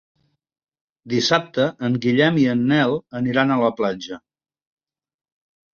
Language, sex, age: Catalan, male, 50-59